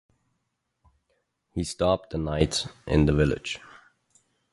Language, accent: English, United States English